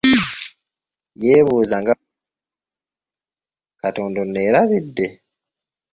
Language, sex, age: Ganda, male, 19-29